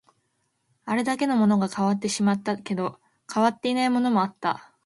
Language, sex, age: Japanese, female, 19-29